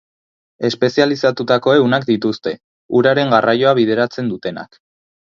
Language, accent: Basque, Erdialdekoa edo Nafarra (Gipuzkoa, Nafarroa)